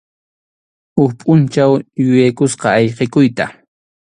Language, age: Arequipa-La Unión Quechua, 30-39